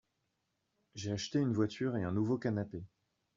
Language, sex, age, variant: French, male, 40-49, Français de métropole